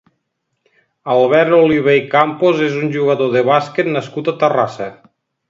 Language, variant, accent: Catalan, Nord-Occidental, nord-occidental